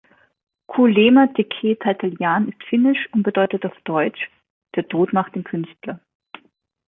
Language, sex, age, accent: German, female, 40-49, Österreichisches Deutsch